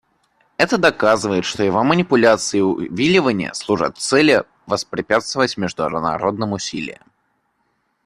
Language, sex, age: Russian, male, 19-29